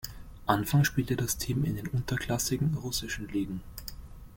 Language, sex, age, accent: German, male, 19-29, Österreichisches Deutsch